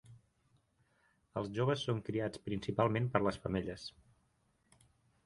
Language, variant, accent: Catalan, Central, tarragoní